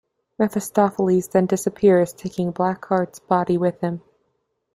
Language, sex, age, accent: English, female, 19-29, United States English